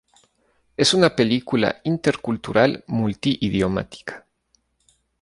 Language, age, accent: Spanish, 30-39, México